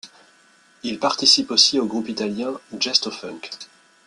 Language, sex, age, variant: French, male, 30-39, Français de métropole